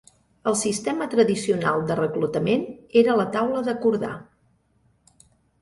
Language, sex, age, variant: Catalan, female, 50-59, Central